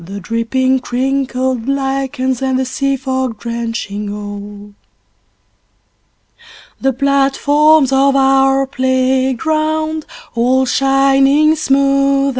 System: none